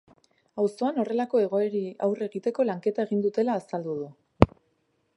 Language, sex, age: Basque, female, 19-29